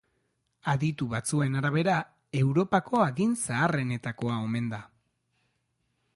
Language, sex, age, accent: Basque, male, 30-39, Erdialdekoa edo Nafarra (Gipuzkoa, Nafarroa)